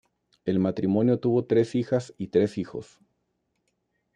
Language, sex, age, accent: Spanish, male, 40-49, México